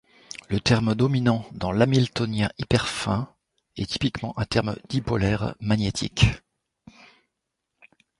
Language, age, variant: French, 60-69, Français de métropole